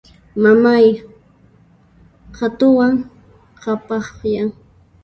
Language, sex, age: Puno Quechua, female, 19-29